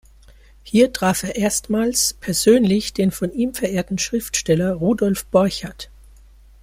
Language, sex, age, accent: German, male, 19-29, Deutschland Deutsch